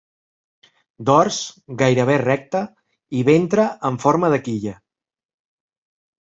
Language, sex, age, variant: Catalan, male, 40-49, Central